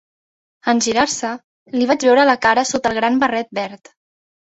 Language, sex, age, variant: Catalan, female, 19-29, Central